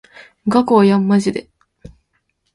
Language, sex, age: Japanese, female, 19-29